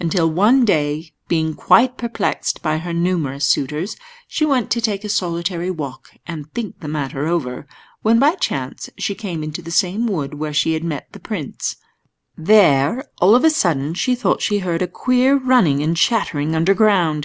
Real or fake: real